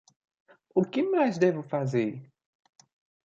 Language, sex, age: Portuguese, male, 19-29